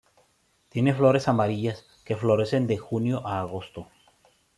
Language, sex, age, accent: Spanish, male, 19-29, México